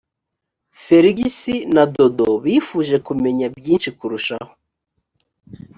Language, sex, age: Kinyarwanda, male, 30-39